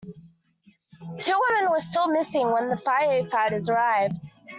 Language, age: English, under 19